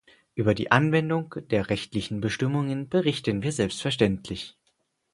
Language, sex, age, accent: German, male, 19-29, Deutschland Deutsch